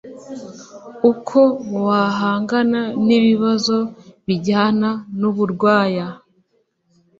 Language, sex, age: Kinyarwanda, female, 19-29